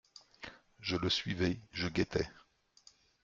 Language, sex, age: French, male, 50-59